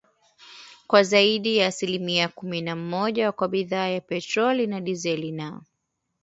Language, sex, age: Swahili, female, 19-29